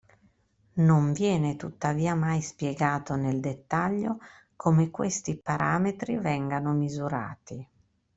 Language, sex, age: Italian, female, 40-49